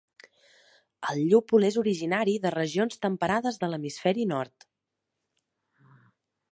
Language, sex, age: Catalan, female, 30-39